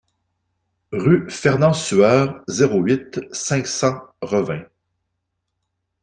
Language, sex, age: French, male, 40-49